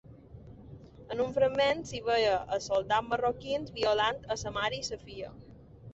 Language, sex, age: Catalan, female, 30-39